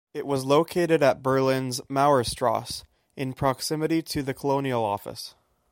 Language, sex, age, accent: English, male, 19-29, Canadian English